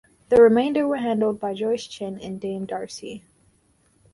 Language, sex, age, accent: English, female, 19-29, United States English